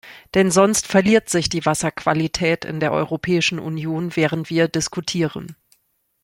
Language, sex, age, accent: German, female, 40-49, Deutschland Deutsch